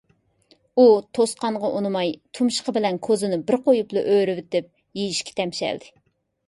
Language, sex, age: Uyghur, female, 30-39